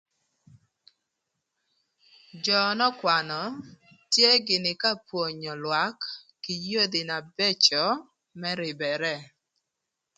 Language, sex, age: Thur, female, 30-39